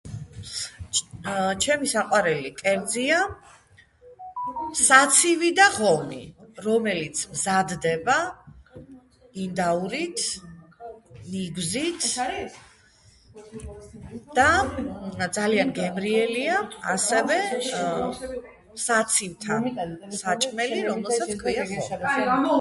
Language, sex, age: Georgian, female, 50-59